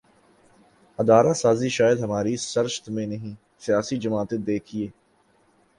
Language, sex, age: Urdu, male, 19-29